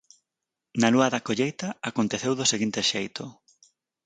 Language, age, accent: Galician, 19-29, Normativo (estándar)